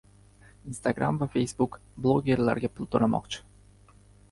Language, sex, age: Uzbek, male, 19-29